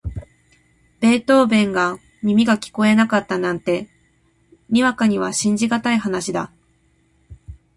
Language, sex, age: Japanese, female, 30-39